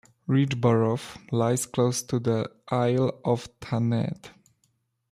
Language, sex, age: English, male, 19-29